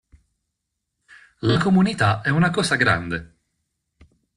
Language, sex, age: Italian, male, 19-29